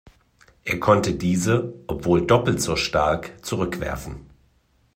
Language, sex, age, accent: German, male, 40-49, Deutschland Deutsch